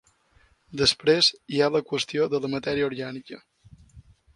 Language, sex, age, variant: Catalan, male, 19-29, Balear